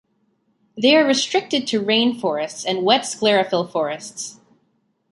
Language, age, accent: English, 19-29, United States English